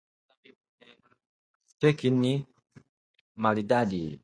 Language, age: Swahili, 19-29